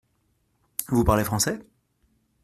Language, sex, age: French, male, 19-29